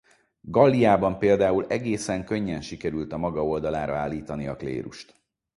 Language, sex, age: Hungarian, male, 40-49